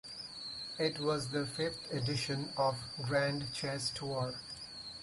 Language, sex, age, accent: English, male, 30-39, India and South Asia (India, Pakistan, Sri Lanka)